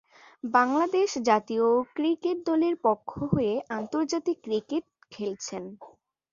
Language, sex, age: Bengali, female, under 19